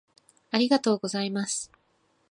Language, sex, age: Japanese, female, 19-29